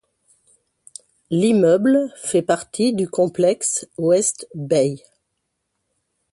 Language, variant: French, Français de métropole